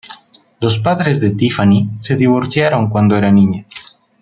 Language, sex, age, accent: Spanish, male, 19-29, México